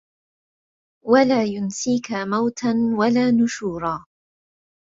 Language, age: Arabic, 30-39